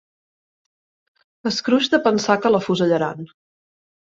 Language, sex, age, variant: Catalan, female, 30-39, Central